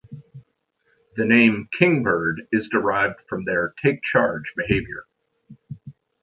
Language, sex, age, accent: English, male, 50-59, United States English